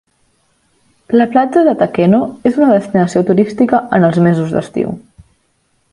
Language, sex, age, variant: Catalan, female, 19-29, Central